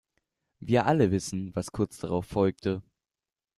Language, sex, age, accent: German, male, under 19, Deutschland Deutsch